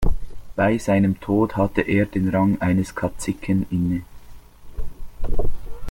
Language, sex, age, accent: German, male, 30-39, Schweizerdeutsch